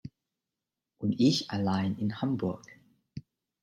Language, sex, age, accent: German, male, 30-39, Deutschland Deutsch